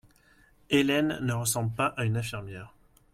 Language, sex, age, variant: French, male, 30-39, Français de métropole